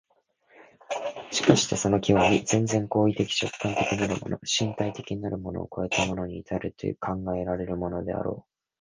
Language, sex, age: Japanese, male, 19-29